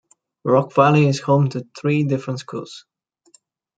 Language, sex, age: English, male, 19-29